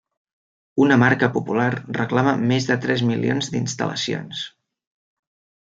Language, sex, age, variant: Catalan, male, 30-39, Central